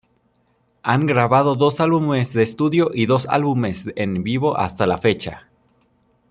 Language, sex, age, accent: Spanish, male, 19-29, México